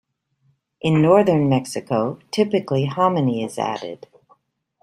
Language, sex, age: English, female, 60-69